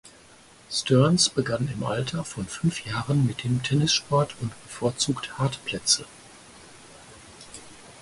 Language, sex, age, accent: German, male, 50-59, Deutschland Deutsch